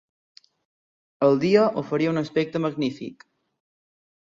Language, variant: Catalan, Central